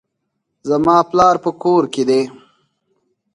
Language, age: Pashto, 19-29